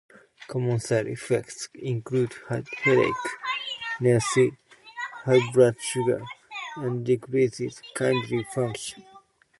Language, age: English, 30-39